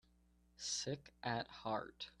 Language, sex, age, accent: English, male, 19-29, United States English